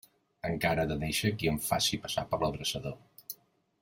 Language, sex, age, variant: Catalan, male, 50-59, Central